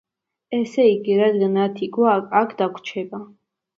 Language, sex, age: Georgian, female, under 19